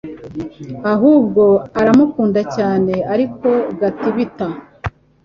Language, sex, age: Kinyarwanda, female, 40-49